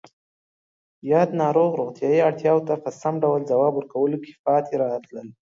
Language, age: Pashto, under 19